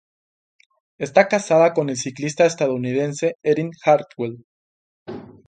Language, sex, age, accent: Spanish, male, 19-29, México